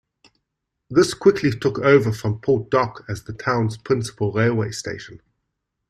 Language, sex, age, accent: English, male, 40-49, Southern African (South Africa, Zimbabwe, Namibia)